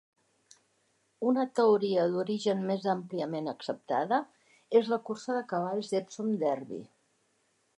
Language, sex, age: Catalan, female, 60-69